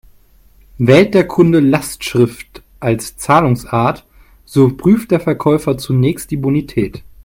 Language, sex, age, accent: German, male, 30-39, Deutschland Deutsch